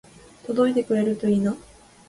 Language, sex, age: Japanese, female, 19-29